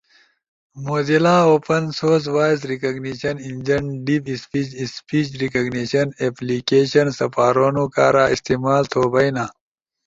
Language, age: Ushojo, 19-29